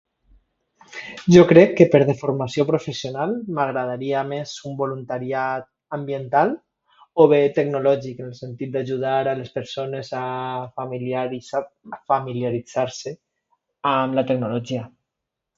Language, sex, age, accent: Catalan, male, 40-49, valencià